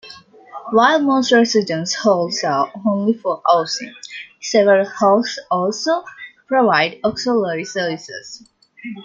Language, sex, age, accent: English, female, 19-29, India and South Asia (India, Pakistan, Sri Lanka)